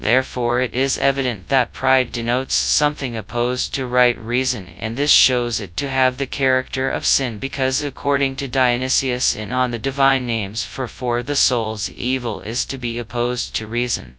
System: TTS, FastPitch